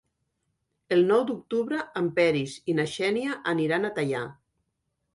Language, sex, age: Catalan, female, 60-69